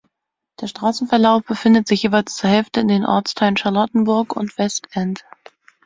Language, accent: German, Deutschland Deutsch